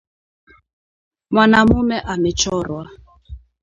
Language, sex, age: Swahili, female, 30-39